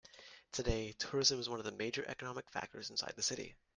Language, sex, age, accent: English, male, under 19, United States English